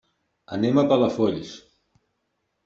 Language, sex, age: Catalan, male, 50-59